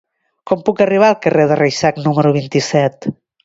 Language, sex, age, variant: Catalan, female, 50-59, Septentrional